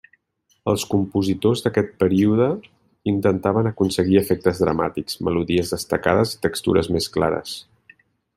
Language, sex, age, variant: Catalan, male, 40-49, Central